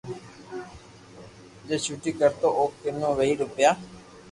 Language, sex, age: Loarki, female, under 19